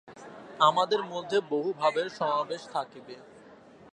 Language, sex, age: Bengali, male, 19-29